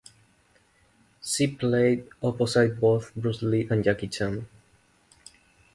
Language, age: English, 19-29